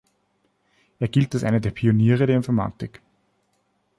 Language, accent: German, Österreichisches Deutsch